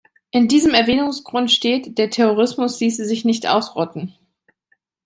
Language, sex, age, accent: German, female, 30-39, Deutschland Deutsch